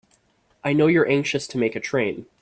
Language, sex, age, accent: English, female, under 19, United States English